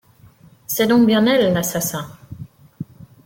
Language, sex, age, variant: French, female, 40-49, Français de métropole